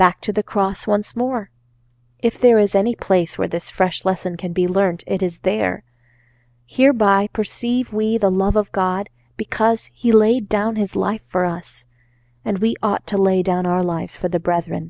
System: none